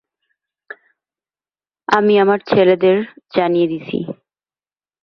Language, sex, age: Bengali, female, 19-29